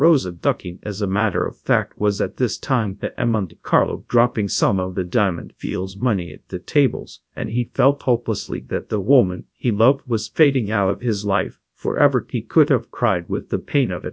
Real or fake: fake